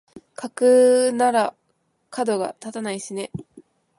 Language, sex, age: Japanese, female, 19-29